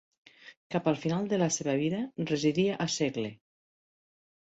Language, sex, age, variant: Catalan, female, 50-59, Septentrional